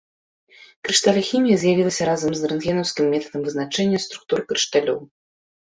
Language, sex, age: Belarusian, female, 30-39